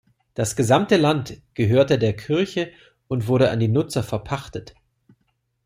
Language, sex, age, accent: German, male, 40-49, Deutschland Deutsch